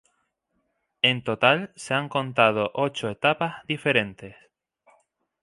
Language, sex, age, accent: Spanish, male, 19-29, España: Islas Canarias